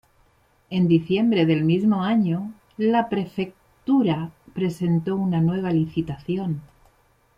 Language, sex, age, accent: Spanish, female, 50-59, España: Centro-Sur peninsular (Madrid, Toledo, Castilla-La Mancha)